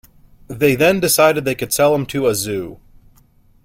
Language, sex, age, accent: English, male, 19-29, United States English